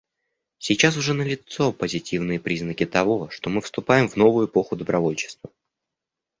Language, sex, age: Russian, male, under 19